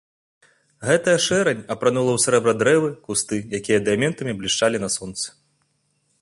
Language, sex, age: Belarusian, male, 30-39